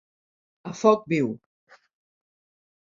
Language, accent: Catalan, Barceloní